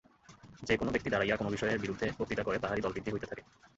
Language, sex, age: Bengali, male, 19-29